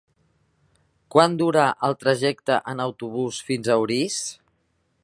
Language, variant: Catalan, Central